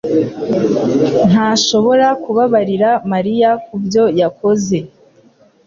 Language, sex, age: Kinyarwanda, female, under 19